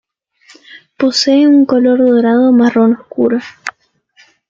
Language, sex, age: Spanish, female, under 19